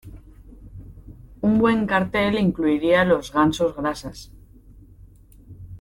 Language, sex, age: Spanish, female, 30-39